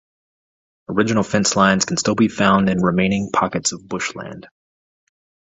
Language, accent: English, United States English